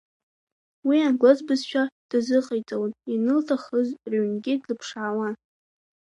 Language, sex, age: Abkhazian, female, 19-29